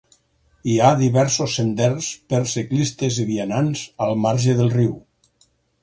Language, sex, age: Catalan, male, 60-69